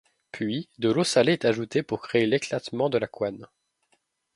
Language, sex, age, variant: French, male, 19-29, Français de métropole